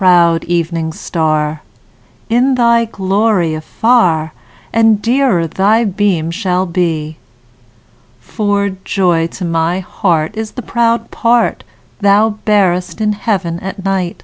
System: none